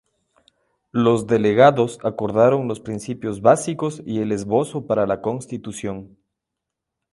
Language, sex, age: Spanish, male, 40-49